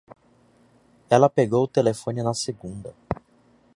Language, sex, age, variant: Portuguese, male, 19-29, Portuguese (Brasil)